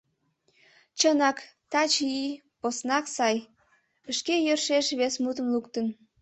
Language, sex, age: Mari, female, under 19